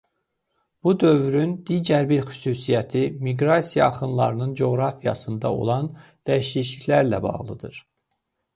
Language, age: Azerbaijani, 30-39